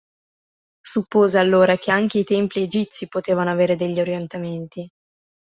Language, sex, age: Italian, female, 19-29